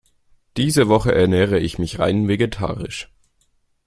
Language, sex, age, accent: German, male, under 19, Deutschland Deutsch